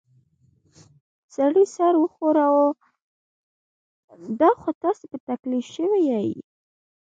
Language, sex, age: Pashto, female, 19-29